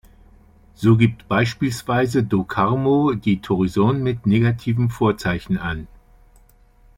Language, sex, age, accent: German, male, 60-69, Deutschland Deutsch